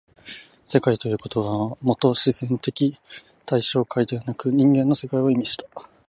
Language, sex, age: Japanese, male, 19-29